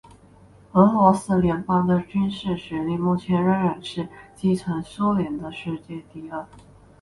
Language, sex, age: Chinese, female, 19-29